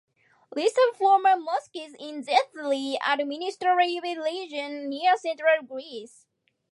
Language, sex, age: English, female, 19-29